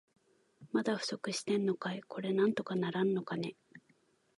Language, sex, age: Japanese, female, 19-29